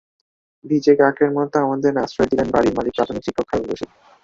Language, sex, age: Bengali, male, 19-29